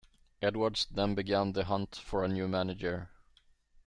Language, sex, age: English, male, 40-49